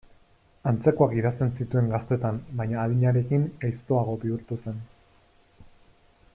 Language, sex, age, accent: Basque, male, 30-39, Erdialdekoa edo Nafarra (Gipuzkoa, Nafarroa)